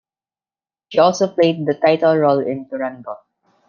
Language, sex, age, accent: English, male, under 19, Filipino